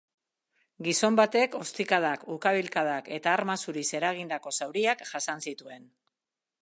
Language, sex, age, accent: Basque, female, 50-59, Mendebalekoa (Araba, Bizkaia, Gipuzkoako mendebaleko herri batzuk)